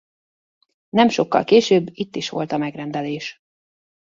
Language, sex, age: Hungarian, female, 40-49